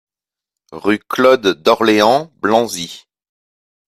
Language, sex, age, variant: French, male, 40-49, Français de métropole